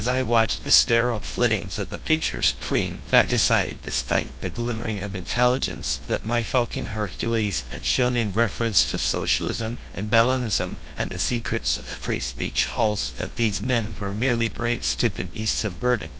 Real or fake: fake